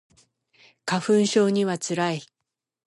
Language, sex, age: Japanese, female, 60-69